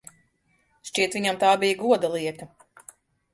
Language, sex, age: Latvian, female, 40-49